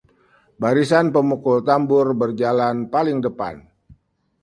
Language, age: Indonesian, 50-59